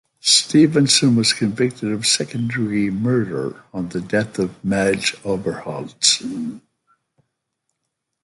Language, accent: English, United States English